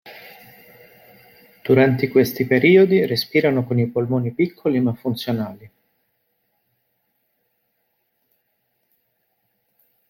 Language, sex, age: Italian, male, 30-39